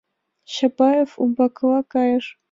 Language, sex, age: Mari, female, under 19